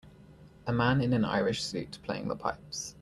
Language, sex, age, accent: English, male, 19-29, England English